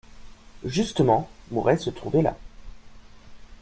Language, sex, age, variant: French, male, 19-29, Français de métropole